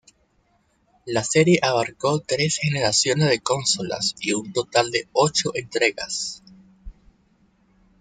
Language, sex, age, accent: Spanish, male, 19-29, Caribe: Cuba, Venezuela, Puerto Rico, República Dominicana, Panamá, Colombia caribeña, México caribeño, Costa del golfo de México